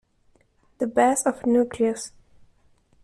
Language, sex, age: English, female, 19-29